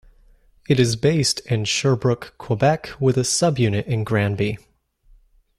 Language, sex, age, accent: English, male, 19-29, United States English